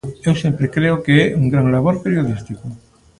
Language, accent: Galician, Normativo (estándar)